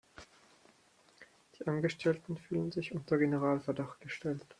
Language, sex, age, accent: German, male, 19-29, Deutschland Deutsch; Schweizerdeutsch